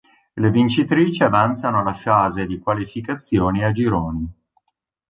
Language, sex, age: Italian, male, 50-59